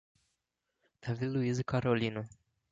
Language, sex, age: Portuguese, male, 19-29